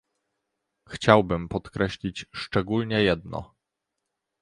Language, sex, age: Polish, male, 30-39